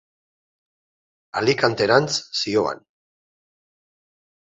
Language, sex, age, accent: Basque, male, 40-49, Erdialdekoa edo Nafarra (Gipuzkoa, Nafarroa)